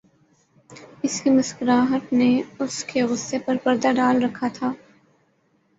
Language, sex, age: Urdu, male, 19-29